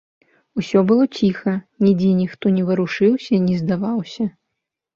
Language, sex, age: Belarusian, female, 30-39